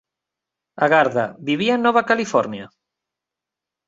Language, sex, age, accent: Galician, male, 30-39, Normativo (estándar)